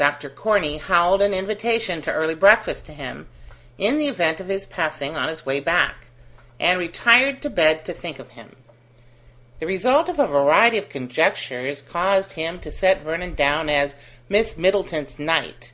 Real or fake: real